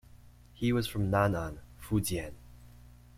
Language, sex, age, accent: English, male, under 19, Canadian English